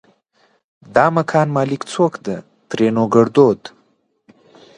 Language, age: Pashto, 19-29